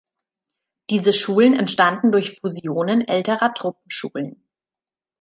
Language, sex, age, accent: German, female, 30-39, Deutschland Deutsch